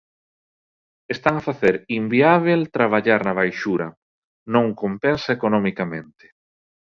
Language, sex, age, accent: Galician, male, 30-39, Normativo (estándar)